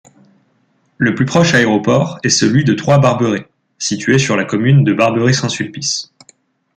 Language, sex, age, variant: French, male, 19-29, Français de métropole